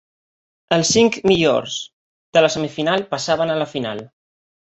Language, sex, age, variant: Catalan, male, 19-29, Balear